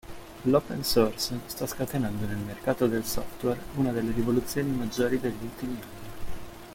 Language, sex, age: Italian, male, 19-29